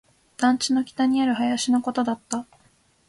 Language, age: Japanese, 19-29